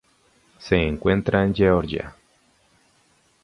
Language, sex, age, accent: Spanish, male, 30-39, Andino-Pacífico: Colombia, Perú, Ecuador, oeste de Bolivia y Venezuela andina